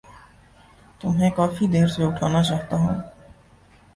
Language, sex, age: Urdu, male, 19-29